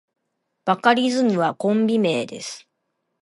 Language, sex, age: Japanese, female, 30-39